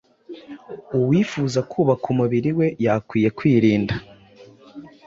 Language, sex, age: Kinyarwanda, male, 19-29